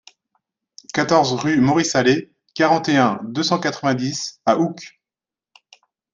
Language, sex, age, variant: French, male, 40-49, Français de métropole